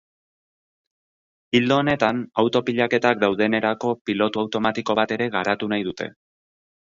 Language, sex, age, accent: Basque, male, 30-39, Erdialdekoa edo Nafarra (Gipuzkoa, Nafarroa)